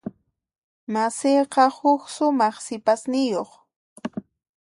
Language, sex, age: Puno Quechua, female, 30-39